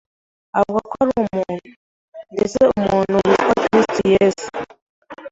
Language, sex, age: Kinyarwanda, female, 19-29